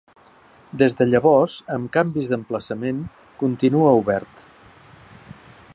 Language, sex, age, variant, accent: Catalan, male, 60-69, Central, central